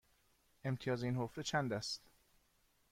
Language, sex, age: Persian, male, 40-49